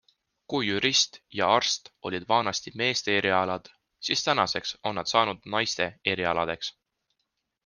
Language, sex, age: Estonian, male, 19-29